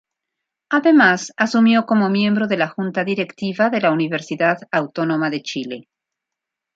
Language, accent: Spanish, México